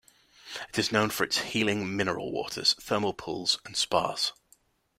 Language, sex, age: English, male, 19-29